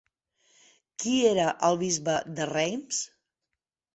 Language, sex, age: Catalan, female, 40-49